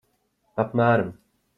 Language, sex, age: Latvian, male, 19-29